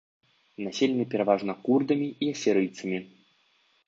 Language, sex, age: Belarusian, male, 19-29